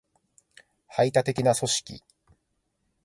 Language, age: Japanese, 30-39